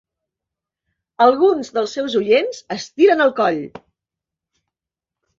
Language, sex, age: Catalan, female, 50-59